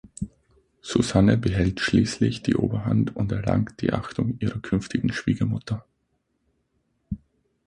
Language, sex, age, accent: German, male, 19-29, Österreichisches Deutsch